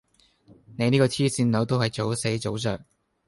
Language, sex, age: Cantonese, male, 19-29